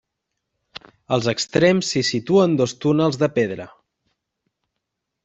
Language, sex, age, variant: Catalan, male, 30-39, Central